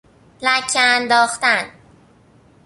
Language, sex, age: Persian, female, under 19